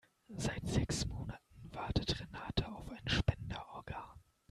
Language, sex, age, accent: German, male, 19-29, Deutschland Deutsch